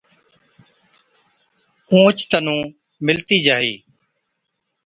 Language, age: Od, 40-49